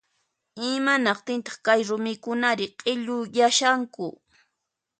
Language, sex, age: Puno Quechua, female, 30-39